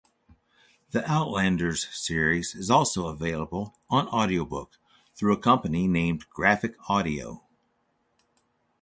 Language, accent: English, United States English